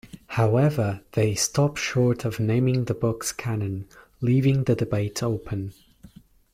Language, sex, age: English, male, 19-29